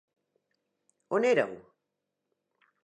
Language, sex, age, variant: Catalan, female, 40-49, Central